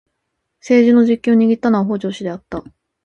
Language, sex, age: Japanese, female, 19-29